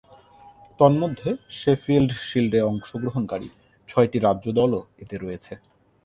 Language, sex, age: Bengali, male, 19-29